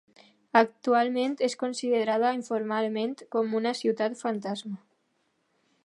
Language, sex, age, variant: Catalan, female, under 19, Alacantí